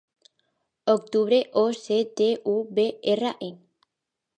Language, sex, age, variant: Catalan, female, under 19, Alacantí